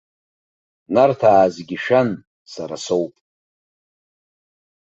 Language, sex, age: Abkhazian, male, 50-59